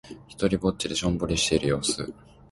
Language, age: Japanese, under 19